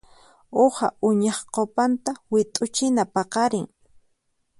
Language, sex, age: Puno Quechua, female, 19-29